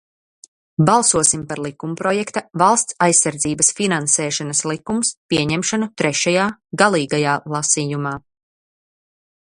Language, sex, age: Latvian, female, 30-39